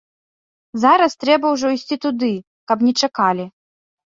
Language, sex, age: Belarusian, female, 30-39